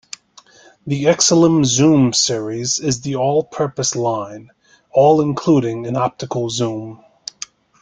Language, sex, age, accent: English, male, 30-39, United States English